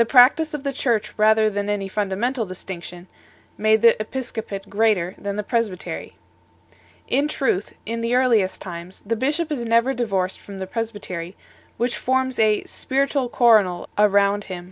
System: none